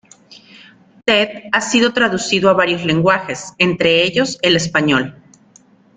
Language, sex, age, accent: Spanish, female, 30-39, México